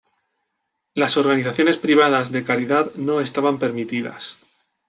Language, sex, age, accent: Spanish, male, 30-39, España: Sur peninsular (Andalucia, Extremadura, Murcia)